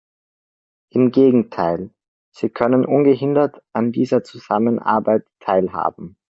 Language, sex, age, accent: German, male, under 19, Österreichisches Deutsch